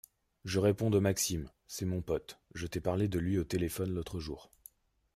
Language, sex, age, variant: French, male, 30-39, Français de métropole